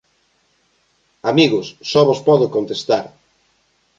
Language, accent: Galician, Normativo (estándar)